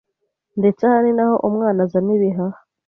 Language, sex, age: Kinyarwanda, female, 30-39